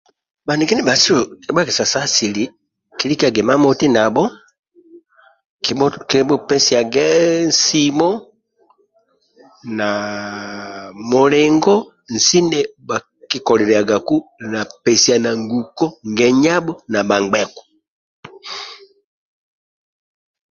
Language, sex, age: Amba (Uganda), male, 70-79